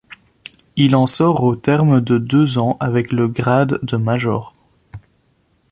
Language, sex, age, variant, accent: French, male, under 19, Français d'Europe, Français de Belgique